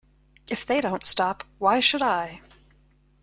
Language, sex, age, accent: English, female, 50-59, United States English